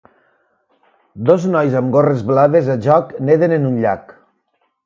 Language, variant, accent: Catalan, Valencià meridional, valencià